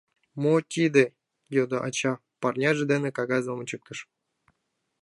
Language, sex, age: Mari, male, 19-29